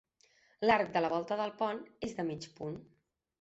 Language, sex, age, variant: Catalan, female, 19-29, Central